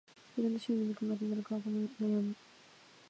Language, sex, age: Japanese, female, 19-29